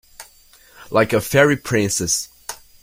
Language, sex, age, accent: English, male, under 19, United States English